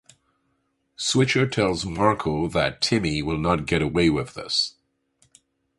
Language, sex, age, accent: English, male, 60-69, Canadian English